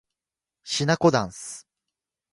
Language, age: Japanese, 19-29